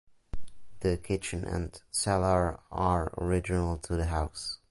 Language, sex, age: English, male, under 19